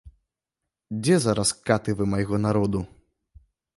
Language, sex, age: Belarusian, male, 19-29